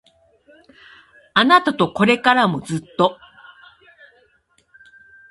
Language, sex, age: Japanese, female, 50-59